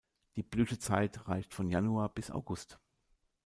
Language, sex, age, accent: German, male, 50-59, Deutschland Deutsch